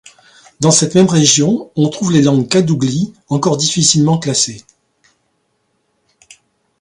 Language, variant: French, Français de métropole